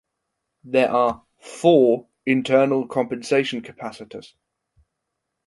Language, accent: English, England English